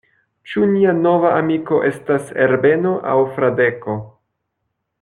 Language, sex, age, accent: Esperanto, male, 19-29, Internacia